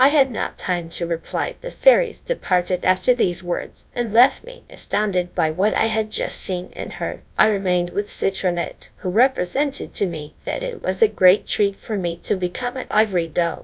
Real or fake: fake